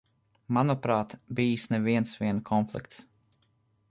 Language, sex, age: Latvian, male, 30-39